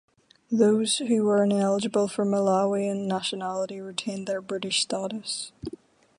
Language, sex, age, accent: English, female, 19-29, Irish English